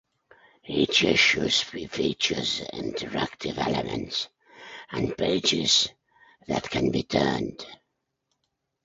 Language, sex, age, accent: English, male, 70-79, Scottish English